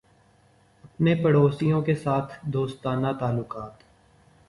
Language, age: Urdu, 19-29